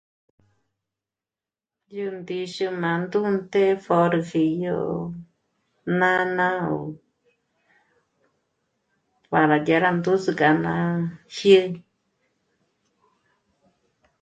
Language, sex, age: Michoacán Mazahua, female, 60-69